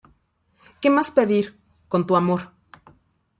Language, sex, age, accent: Spanish, female, 40-49, México